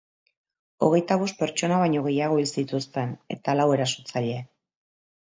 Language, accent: Basque, Mendebalekoa (Araba, Bizkaia, Gipuzkoako mendebaleko herri batzuk)